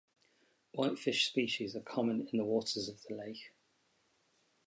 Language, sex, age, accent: English, male, 40-49, England English